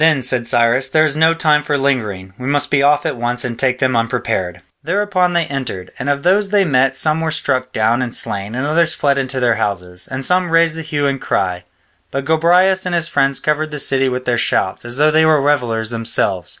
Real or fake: real